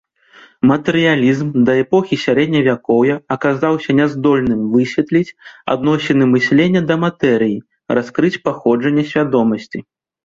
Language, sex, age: Belarusian, male, 30-39